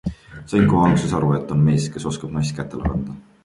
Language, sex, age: Estonian, male, 19-29